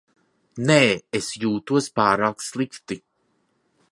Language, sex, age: Latvian, male, 30-39